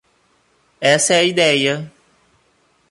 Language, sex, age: Portuguese, male, 30-39